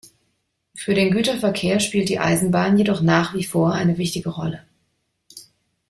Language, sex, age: German, female, 30-39